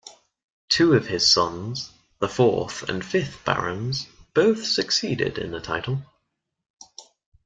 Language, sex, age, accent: English, male, under 19, England English